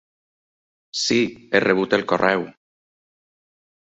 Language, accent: Catalan, valencià